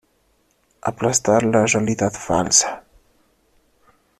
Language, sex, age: Spanish, male, 19-29